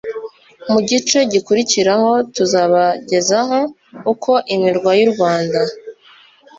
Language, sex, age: Kinyarwanda, female, 19-29